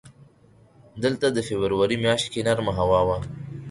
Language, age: Pashto, 19-29